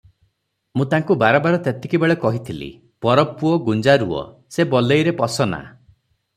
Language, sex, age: Odia, male, 30-39